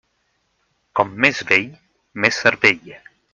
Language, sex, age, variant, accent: Catalan, male, 50-59, Central, central